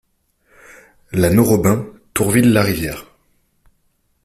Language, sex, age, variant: French, male, 19-29, Français de métropole